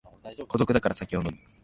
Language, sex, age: Japanese, male, 19-29